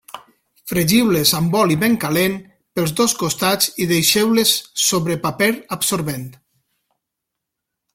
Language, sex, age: Catalan, male, 50-59